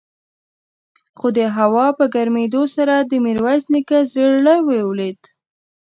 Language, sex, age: Pashto, female, under 19